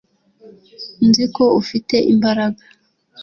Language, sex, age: Kinyarwanda, female, 19-29